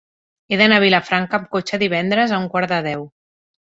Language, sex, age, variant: Catalan, female, 40-49, Central